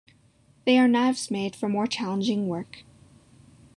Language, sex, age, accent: English, female, under 19, United States English